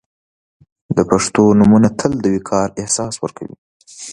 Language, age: Pashto, 19-29